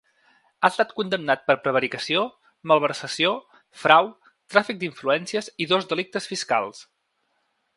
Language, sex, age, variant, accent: Catalan, male, 30-39, Central, central